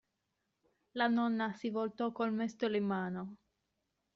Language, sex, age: Italian, female, 19-29